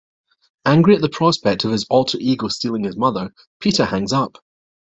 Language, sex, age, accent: English, male, 40-49, Scottish English